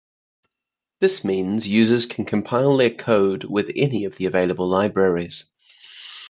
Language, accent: English, England English; New Zealand English